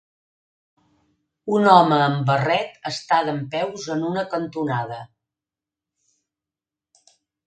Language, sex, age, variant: Catalan, female, 60-69, Central